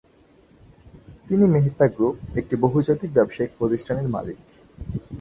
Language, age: Bengali, 19-29